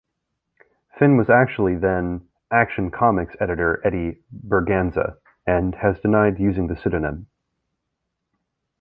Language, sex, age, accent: English, male, 30-39, United States English